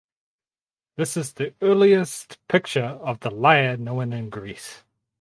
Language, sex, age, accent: English, male, 30-39, New Zealand English